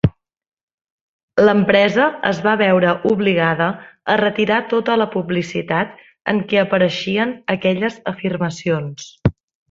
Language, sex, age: Catalan, female, 19-29